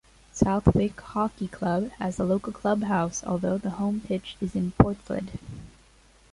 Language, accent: English, United States English